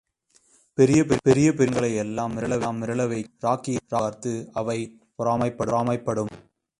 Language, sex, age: Tamil, male, 19-29